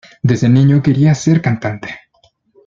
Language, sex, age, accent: Spanish, male, 19-29, Chileno: Chile, Cuyo